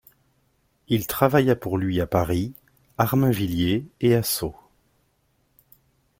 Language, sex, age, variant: French, male, 40-49, Français de métropole